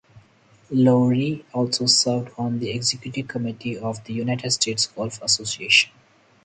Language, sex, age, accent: English, male, 30-39, India and South Asia (India, Pakistan, Sri Lanka); Singaporean English